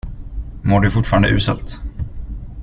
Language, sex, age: Swedish, male, 30-39